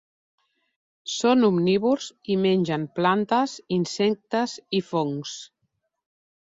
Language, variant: Catalan, Central